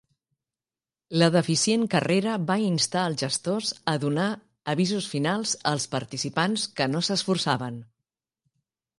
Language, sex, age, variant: Catalan, female, 50-59, Central